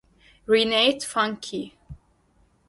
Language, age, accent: English, 30-39, United States English